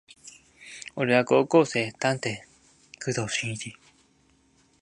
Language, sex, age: Japanese, male, 19-29